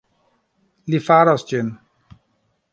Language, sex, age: Esperanto, male, 50-59